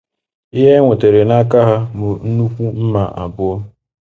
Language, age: Igbo, 19-29